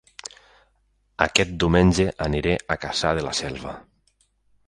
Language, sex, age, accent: Catalan, male, 30-39, valencià